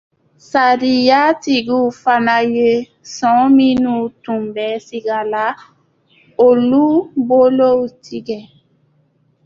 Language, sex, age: Dyula, female, 19-29